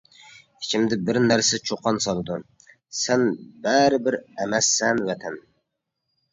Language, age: Uyghur, 30-39